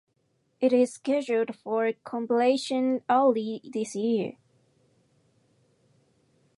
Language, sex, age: English, female, 19-29